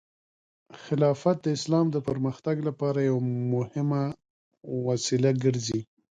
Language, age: Pashto, 40-49